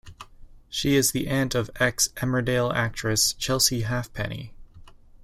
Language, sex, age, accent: English, male, 30-39, Canadian English